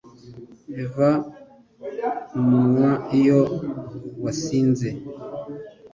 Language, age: Kinyarwanda, 30-39